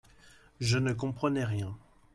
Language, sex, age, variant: French, male, 30-39, Français de métropole